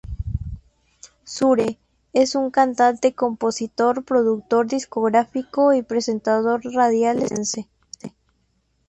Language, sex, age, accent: Spanish, male, 19-29, México